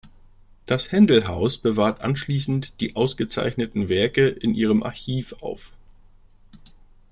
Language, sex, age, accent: German, male, 30-39, Deutschland Deutsch